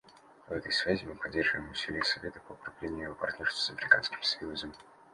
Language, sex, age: Russian, male, 19-29